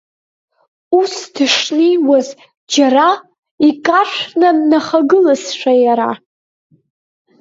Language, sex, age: Abkhazian, female, under 19